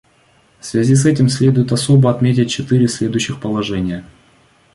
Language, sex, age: Russian, male, 30-39